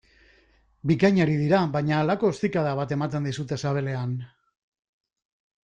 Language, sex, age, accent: Basque, male, 40-49, Mendebalekoa (Araba, Bizkaia, Gipuzkoako mendebaleko herri batzuk)